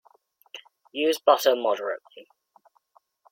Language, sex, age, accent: English, male, 19-29, England English